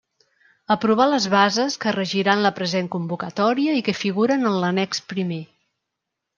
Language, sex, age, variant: Catalan, female, 50-59, Central